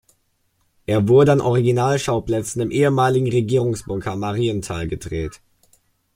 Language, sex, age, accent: German, male, under 19, Deutschland Deutsch